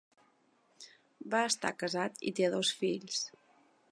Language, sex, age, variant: Catalan, female, 30-39, Balear